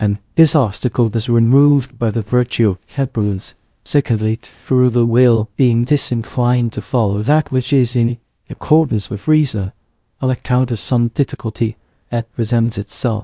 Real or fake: fake